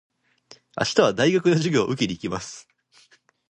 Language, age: Japanese, under 19